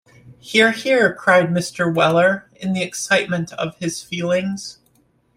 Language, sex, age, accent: English, female, 30-39, United States English